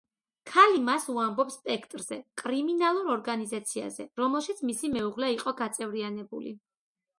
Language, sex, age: Georgian, female, 30-39